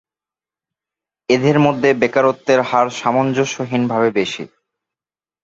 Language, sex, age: Bengali, male, 19-29